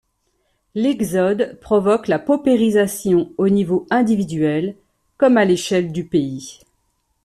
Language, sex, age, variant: French, female, 50-59, Français de métropole